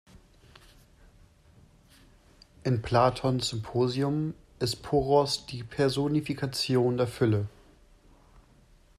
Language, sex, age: German, male, 30-39